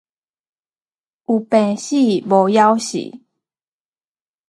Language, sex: Min Nan Chinese, female